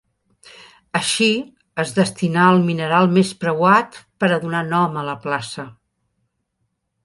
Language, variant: Catalan, Central